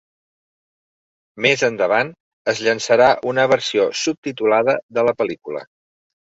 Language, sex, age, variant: Catalan, male, 40-49, Septentrional